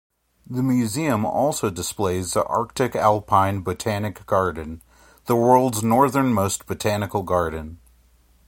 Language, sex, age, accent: English, male, 19-29, United States English